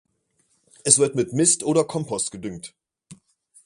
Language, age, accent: German, 40-49, Deutschland Deutsch